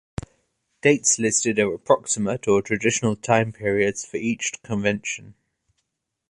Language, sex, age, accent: English, male, 30-39, England English